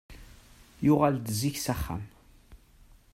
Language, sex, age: Kabyle, male, 30-39